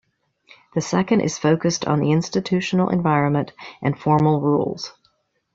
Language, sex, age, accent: English, female, 50-59, United States English